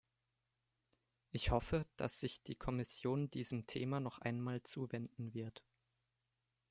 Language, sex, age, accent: German, male, under 19, Deutschland Deutsch